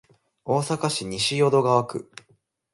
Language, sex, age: Japanese, male, under 19